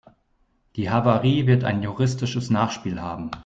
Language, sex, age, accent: German, male, 30-39, Deutschland Deutsch